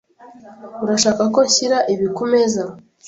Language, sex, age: Kinyarwanda, female, 19-29